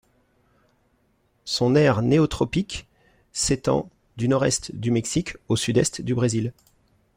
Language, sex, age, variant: French, male, 40-49, Français de métropole